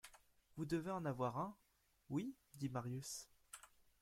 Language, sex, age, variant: French, male, under 19, Français de métropole